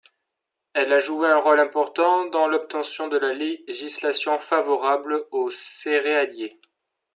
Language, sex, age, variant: French, male, 30-39, Français de métropole